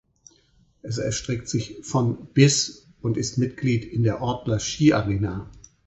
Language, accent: German, Deutschland Deutsch